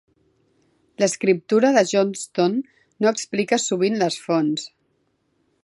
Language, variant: Catalan, Central